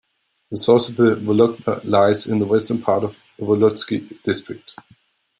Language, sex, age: English, male, 19-29